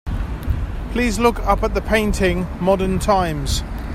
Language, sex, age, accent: English, male, 50-59, England English